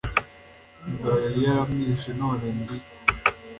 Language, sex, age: Kinyarwanda, male, under 19